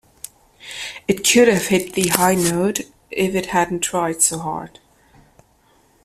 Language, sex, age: English, female, 40-49